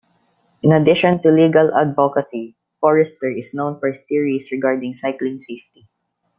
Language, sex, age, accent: English, male, under 19, Filipino